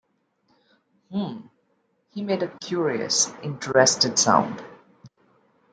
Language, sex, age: English, female, 30-39